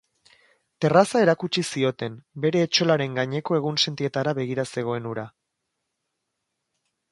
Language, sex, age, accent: Basque, male, 19-29, Erdialdekoa edo Nafarra (Gipuzkoa, Nafarroa)